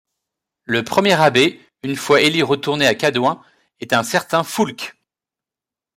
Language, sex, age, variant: French, male, 40-49, Français de métropole